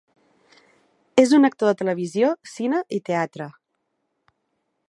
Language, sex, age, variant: Catalan, female, 30-39, Central